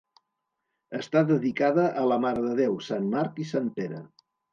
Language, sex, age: Catalan, male, 80-89